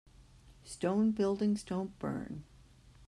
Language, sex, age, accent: English, female, 50-59, United States English